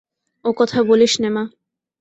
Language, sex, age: Bengali, female, 19-29